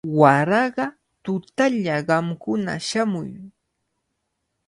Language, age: Cajatambo North Lima Quechua, 19-29